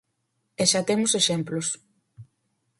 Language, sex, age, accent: Galician, female, 19-29, Normativo (estándar)